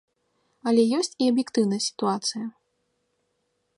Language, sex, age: Belarusian, female, 19-29